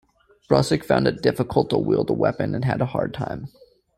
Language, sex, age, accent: English, male, 30-39, United States English